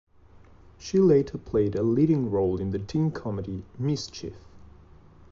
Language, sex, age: English, male, 19-29